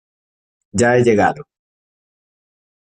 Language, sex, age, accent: Spanish, male, 30-39, España: Norte peninsular (Asturias, Castilla y León, Cantabria, País Vasco, Navarra, Aragón, La Rioja, Guadalajara, Cuenca)